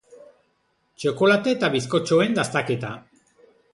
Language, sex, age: Basque, male, 40-49